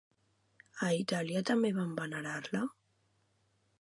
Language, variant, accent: Catalan, Central, central